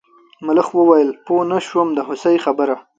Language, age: Pashto, 19-29